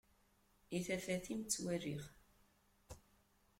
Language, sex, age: Kabyle, female, 80-89